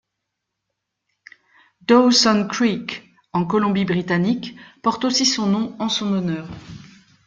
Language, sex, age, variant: French, female, 50-59, Français de métropole